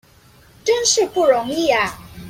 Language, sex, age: Chinese, female, 19-29